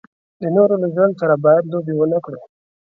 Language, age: Pashto, 19-29